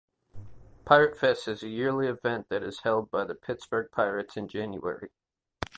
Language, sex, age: English, male, 30-39